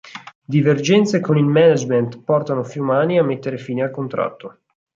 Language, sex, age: Italian, male, 19-29